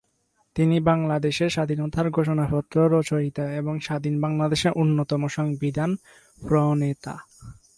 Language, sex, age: Bengali, male, 19-29